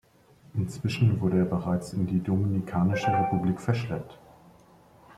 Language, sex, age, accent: German, male, 30-39, Deutschland Deutsch